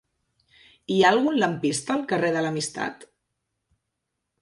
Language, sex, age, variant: Catalan, female, 30-39, Central